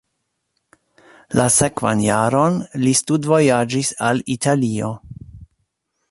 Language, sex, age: Esperanto, male, 40-49